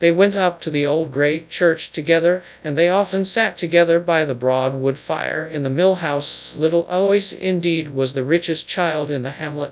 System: TTS, FastPitch